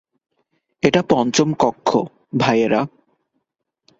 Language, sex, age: Bengali, male, 19-29